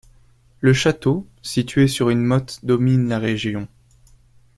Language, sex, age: French, male, 19-29